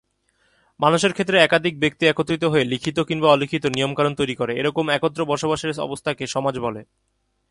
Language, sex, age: Bengali, male, 19-29